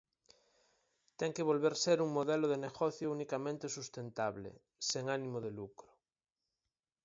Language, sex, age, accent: Galician, male, 40-49, Atlántico (seseo e gheada)